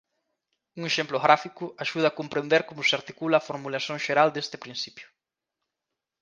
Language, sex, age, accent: Galician, male, 19-29, Atlántico (seseo e gheada)